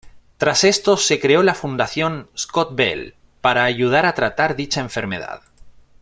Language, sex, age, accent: Spanish, male, 30-39, España: Norte peninsular (Asturias, Castilla y León, Cantabria, País Vasco, Navarra, Aragón, La Rioja, Guadalajara, Cuenca)